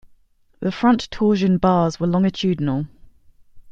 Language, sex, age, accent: English, female, 19-29, England English